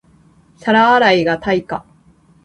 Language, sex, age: Japanese, female, 19-29